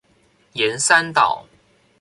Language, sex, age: Chinese, male, under 19